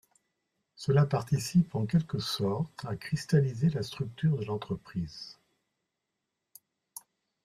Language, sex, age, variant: French, male, 60-69, Français de métropole